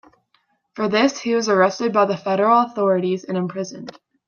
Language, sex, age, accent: English, female, 19-29, United States English